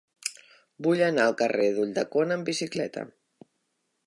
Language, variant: Catalan, Central